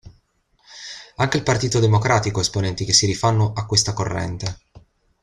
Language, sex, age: Italian, male, 19-29